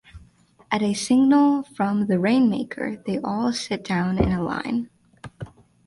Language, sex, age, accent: English, female, 19-29, United States English